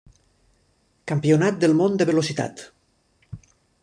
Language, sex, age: Catalan, male, 40-49